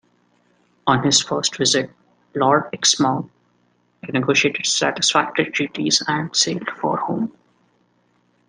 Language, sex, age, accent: English, male, 19-29, India and South Asia (India, Pakistan, Sri Lanka)